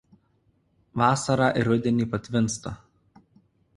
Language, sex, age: Lithuanian, male, 19-29